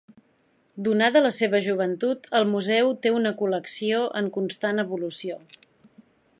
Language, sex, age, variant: Catalan, female, 40-49, Central